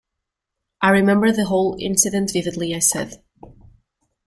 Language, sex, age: English, female, 19-29